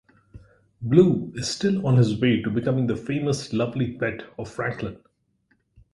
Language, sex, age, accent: English, male, 40-49, India and South Asia (India, Pakistan, Sri Lanka)